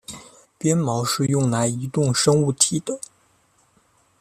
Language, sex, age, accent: Chinese, male, 19-29, 出生地：湖北省